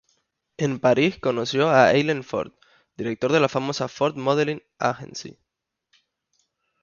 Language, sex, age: Spanish, male, 19-29